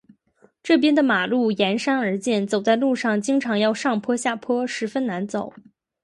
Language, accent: Chinese, 出生地：吉林省